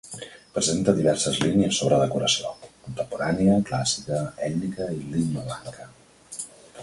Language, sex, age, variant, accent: Catalan, male, 40-49, Central, tarragoní